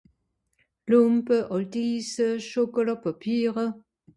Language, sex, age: Swiss German, female, 60-69